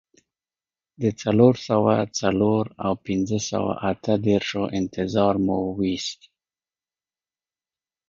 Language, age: Pashto, 30-39